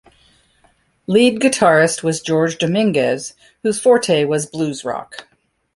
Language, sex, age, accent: English, female, 60-69, United States English